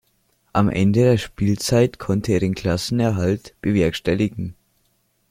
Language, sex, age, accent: German, male, 90+, Österreichisches Deutsch